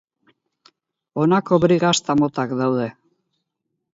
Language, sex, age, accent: Basque, female, 70-79, Mendebalekoa (Araba, Bizkaia, Gipuzkoako mendebaleko herri batzuk)